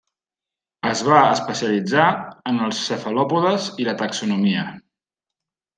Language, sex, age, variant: Catalan, male, 50-59, Central